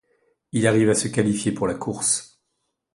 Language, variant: French, Français de métropole